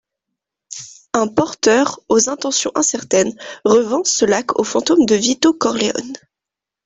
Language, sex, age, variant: French, female, 19-29, Français de métropole